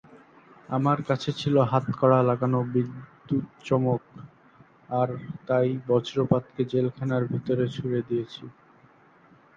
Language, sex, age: Bengali, male, 19-29